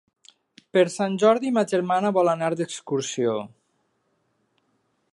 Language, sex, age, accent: Catalan, male, 40-49, valencià